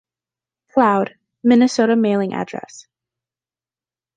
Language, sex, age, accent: English, female, under 19, United States English